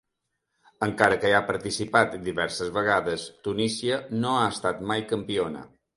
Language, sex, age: Catalan, male, 40-49